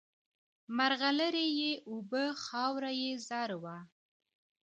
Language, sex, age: Pashto, female, 30-39